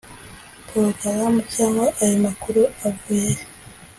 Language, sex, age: Kinyarwanda, female, 19-29